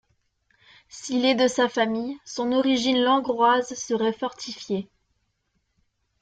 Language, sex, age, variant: French, female, under 19, Français de métropole